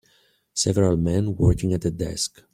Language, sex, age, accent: English, male, 40-49, United States English